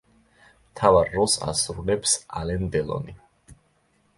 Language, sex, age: Georgian, male, 19-29